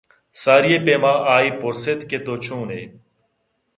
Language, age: Eastern Balochi, 30-39